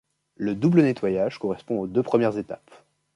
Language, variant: French, Français de métropole